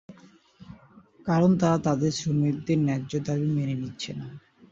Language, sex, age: Bengali, male, 19-29